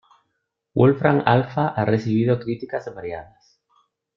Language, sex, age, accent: Spanish, male, 40-49, España: Islas Canarias